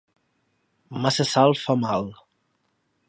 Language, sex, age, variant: Catalan, male, 19-29, Nord-Occidental